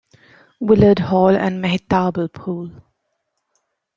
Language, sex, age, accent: English, female, 40-49, England English